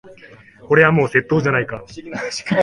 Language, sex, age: Japanese, male, 19-29